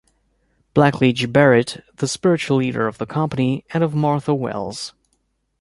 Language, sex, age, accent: English, male, 30-39, United States English